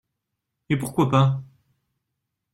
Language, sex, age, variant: French, male, 30-39, Français de métropole